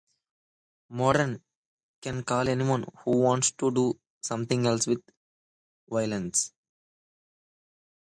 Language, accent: English, United States English